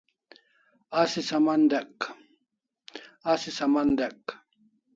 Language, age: Kalasha, 40-49